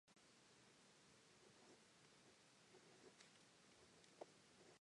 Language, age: English, 19-29